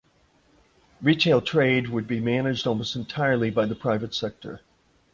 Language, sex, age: English, male, 60-69